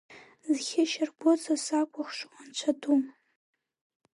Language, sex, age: Abkhazian, female, under 19